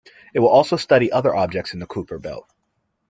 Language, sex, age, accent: English, male, 19-29, United States English